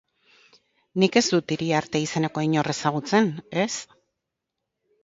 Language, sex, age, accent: Basque, female, 60-69, Mendebalekoa (Araba, Bizkaia, Gipuzkoako mendebaleko herri batzuk)